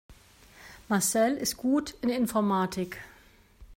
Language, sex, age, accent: German, male, 50-59, Deutschland Deutsch